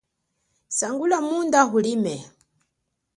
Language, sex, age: Chokwe, female, 30-39